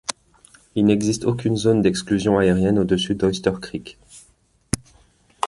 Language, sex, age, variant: French, male, 30-39, Français de métropole